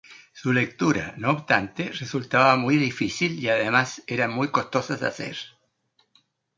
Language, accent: Spanish, Chileno: Chile, Cuyo